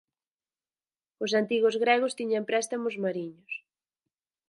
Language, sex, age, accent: Galician, female, 19-29, Central (sen gheada)